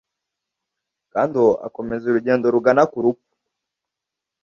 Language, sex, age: Kinyarwanda, male, under 19